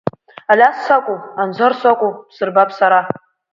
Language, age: Abkhazian, under 19